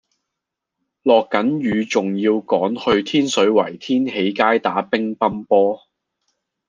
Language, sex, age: Cantonese, male, 19-29